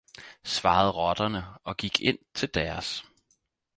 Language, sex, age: Danish, male, 19-29